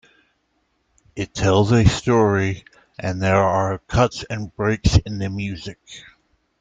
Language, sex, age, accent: English, male, 50-59, United States English